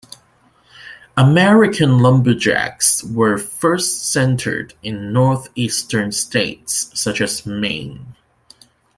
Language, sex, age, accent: English, male, 30-39, Canadian English